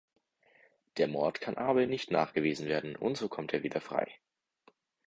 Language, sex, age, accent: German, male, 19-29, Deutschland Deutsch